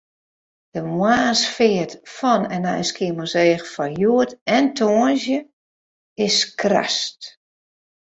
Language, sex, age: Western Frisian, female, 50-59